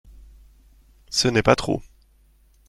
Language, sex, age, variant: French, male, 30-39, Français de métropole